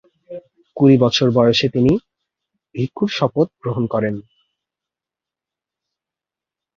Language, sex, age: Bengali, male, 19-29